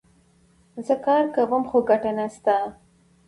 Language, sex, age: Pashto, female, 40-49